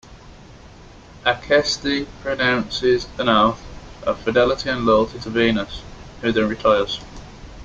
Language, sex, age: English, male, 19-29